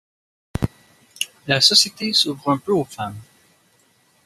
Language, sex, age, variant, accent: French, male, 30-39, Français d'Amérique du Nord, Français du Canada